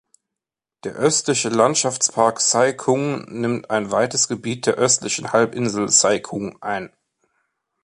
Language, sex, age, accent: German, male, 30-39, Deutschland Deutsch